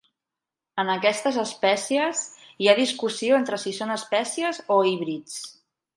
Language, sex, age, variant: Catalan, female, 30-39, Central